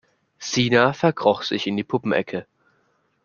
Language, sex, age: German, male, under 19